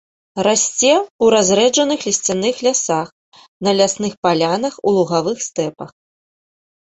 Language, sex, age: Belarusian, female, 30-39